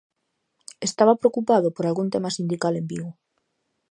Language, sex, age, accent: Galician, female, 19-29, Normativo (estándar)